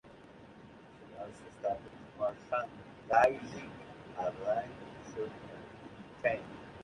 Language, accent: English, England English